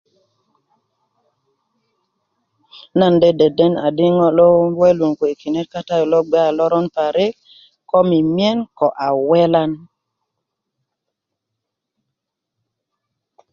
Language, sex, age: Kuku, female, 40-49